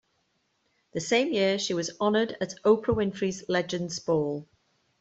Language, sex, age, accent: English, female, 40-49, Welsh English